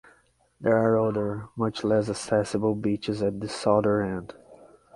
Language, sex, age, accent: English, male, 30-39, United States English